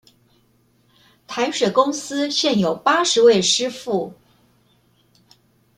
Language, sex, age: Chinese, female, 60-69